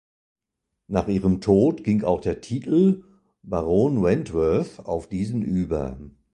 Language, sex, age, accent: German, male, 60-69, Deutschland Deutsch